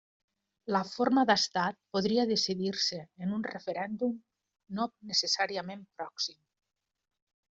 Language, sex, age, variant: Catalan, female, 50-59, Nord-Occidental